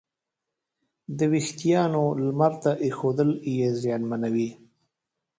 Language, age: Pashto, 40-49